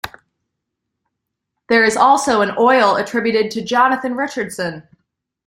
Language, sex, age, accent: English, female, 19-29, United States English